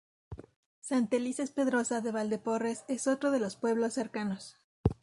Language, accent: Spanish, México